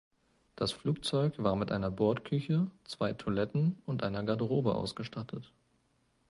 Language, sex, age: German, male, 19-29